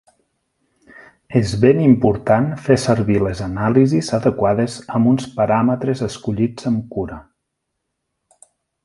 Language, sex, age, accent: Catalan, male, 40-49, central; nord-occidental